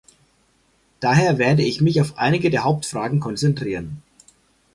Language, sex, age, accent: German, male, 40-49, Deutschland Deutsch